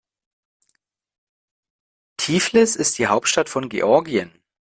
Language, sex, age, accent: German, female, 30-39, Deutschland Deutsch